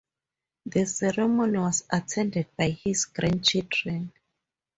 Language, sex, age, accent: English, female, 30-39, Southern African (South Africa, Zimbabwe, Namibia)